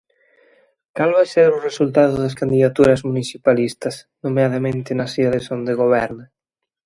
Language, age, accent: Galician, 19-29, Atlántico (seseo e gheada)